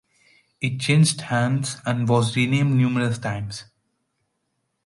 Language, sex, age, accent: English, female, 19-29, India and South Asia (India, Pakistan, Sri Lanka)